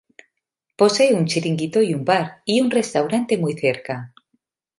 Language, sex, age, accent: Spanish, female, 40-49, España: Norte peninsular (Asturias, Castilla y León, Cantabria, País Vasco, Navarra, Aragón, La Rioja, Guadalajara, Cuenca)